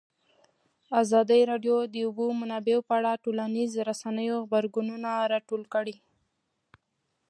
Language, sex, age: Pashto, female, 19-29